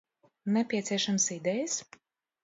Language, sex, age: Latvian, female, 50-59